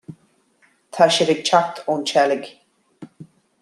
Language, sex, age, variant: Irish, male, 50-59, Gaeilge Uladh